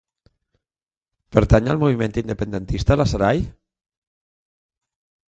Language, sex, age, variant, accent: Catalan, male, 40-49, Valencià meridional, central; valencià